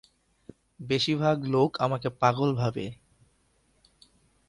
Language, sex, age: Bengali, male, 19-29